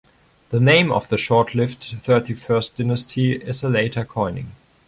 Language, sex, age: English, male, 19-29